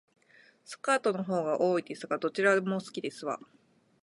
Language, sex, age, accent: Japanese, female, 30-39, 日本人